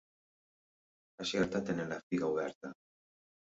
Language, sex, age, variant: Catalan, male, 40-49, Nord-Occidental